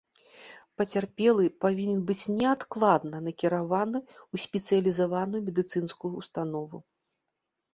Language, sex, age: Belarusian, female, 40-49